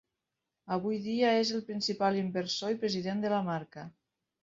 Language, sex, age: Catalan, female, 50-59